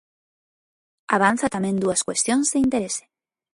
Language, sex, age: Galician, female, 30-39